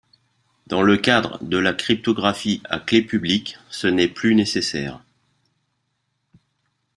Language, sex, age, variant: French, male, 40-49, Français de métropole